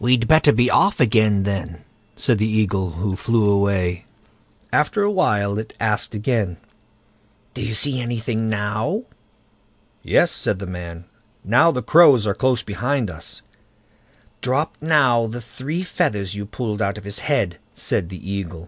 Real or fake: real